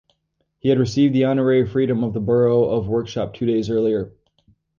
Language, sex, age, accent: English, male, 30-39, United States English